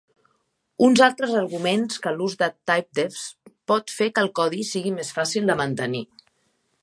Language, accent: Catalan, central; nord-occidental